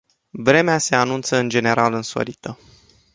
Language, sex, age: Romanian, male, 19-29